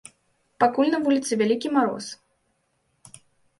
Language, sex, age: Belarusian, female, 19-29